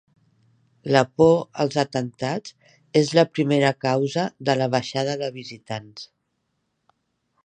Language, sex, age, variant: Catalan, female, 60-69, Central